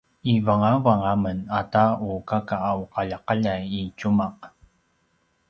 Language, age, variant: Paiwan, 30-39, pinayuanan a kinaikacedasan (東排灣語)